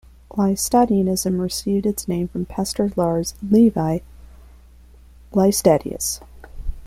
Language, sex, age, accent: English, female, 19-29, United States English